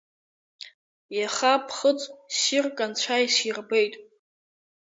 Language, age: Abkhazian, under 19